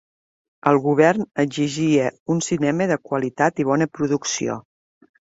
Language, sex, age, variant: Catalan, female, 50-59, Septentrional